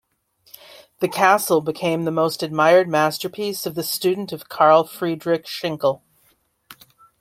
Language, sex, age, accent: English, female, 40-49, United States English